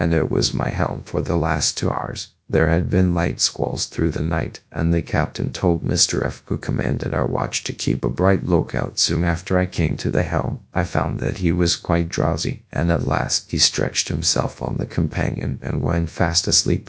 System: TTS, GradTTS